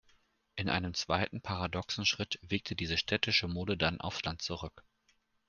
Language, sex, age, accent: German, male, 19-29, Deutschland Deutsch